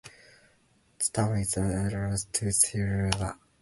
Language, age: English, 19-29